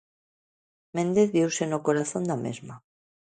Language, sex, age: Galician, female, 40-49